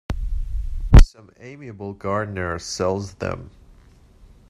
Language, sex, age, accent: English, male, 30-39, United States English